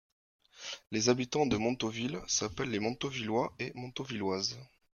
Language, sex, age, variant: French, male, 30-39, Français de métropole